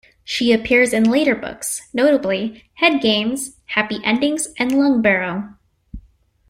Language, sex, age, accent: English, female, 19-29, United States English